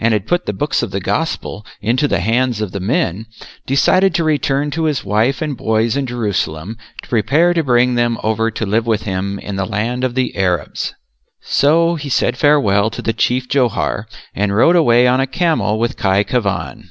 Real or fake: real